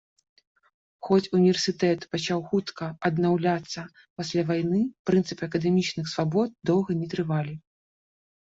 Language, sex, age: Belarusian, female, 30-39